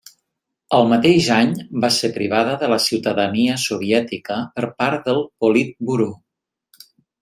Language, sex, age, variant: Catalan, male, 30-39, Central